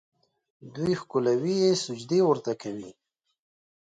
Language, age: Pashto, 30-39